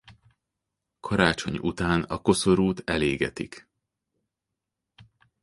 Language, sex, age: Hungarian, male, 40-49